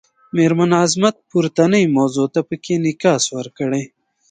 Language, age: Pashto, 30-39